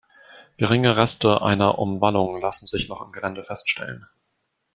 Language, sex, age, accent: German, male, 19-29, Deutschland Deutsch